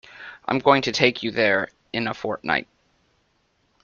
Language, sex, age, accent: English, male, 19-29, United States English